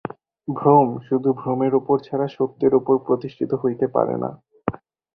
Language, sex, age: Bengali, male, 19-29